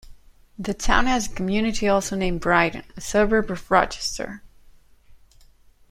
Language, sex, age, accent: English, female, 19-29, United States English